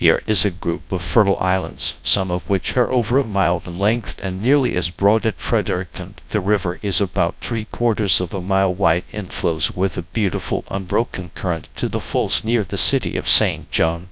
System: TTS, GradTTS